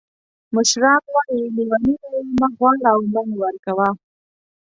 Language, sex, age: Pashto, female, 19-29